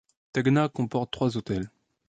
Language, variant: French, Français de métropole